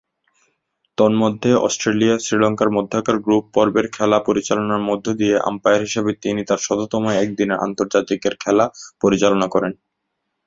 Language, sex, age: Bengali, male, 19-29